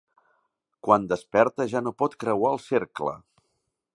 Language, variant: Catalan, Central